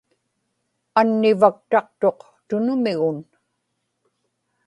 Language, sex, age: Inupiaq, female, 80-89